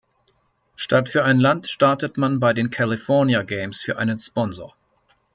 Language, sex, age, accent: German, male, 30-39, Deutschland Deutsch